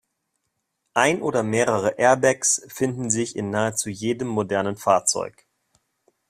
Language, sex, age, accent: German, male, 30-39, Deutschland Deutsch